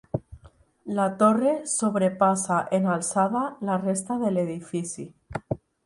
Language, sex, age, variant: Catalan, female, 19-29, Nord-Occidental